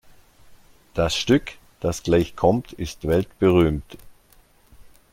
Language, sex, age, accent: German, male, 60-69, Deutschland Deutsch